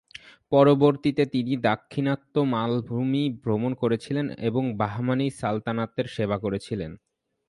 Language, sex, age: Bengali, male, 19-29